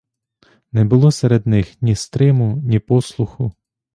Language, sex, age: Ukrainian, male, 19-29